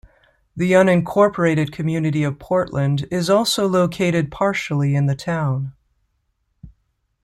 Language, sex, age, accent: English, female, 30-39, United States English